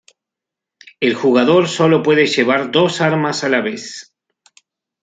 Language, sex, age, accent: Spanish, male, 50-59, Rioplatense: Argentina, Uruguay, este de Bolivia, Paraguay